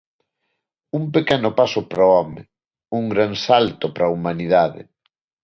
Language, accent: Galician, Neofalante